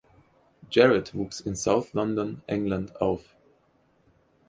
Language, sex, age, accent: German, male, 30-39, Deutschland Deutsch